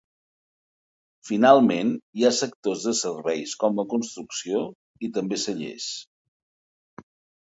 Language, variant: Catalan, Septentrional